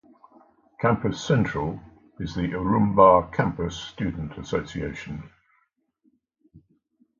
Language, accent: English, England English